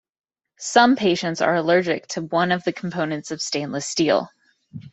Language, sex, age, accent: English, female, 19-29, United States English